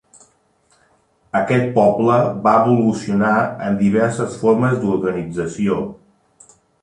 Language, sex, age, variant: Catalan, male, 40-49, Central